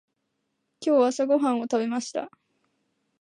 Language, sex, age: Japanese, female, under 19